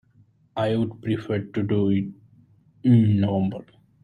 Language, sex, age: English, male, 30-39